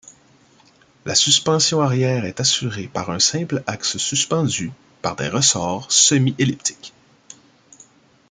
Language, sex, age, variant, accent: French, male, 30-39, Français d'Amérique du Nord, Français du Canada